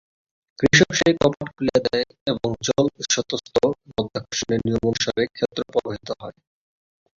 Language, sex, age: Bengali, male, 19-29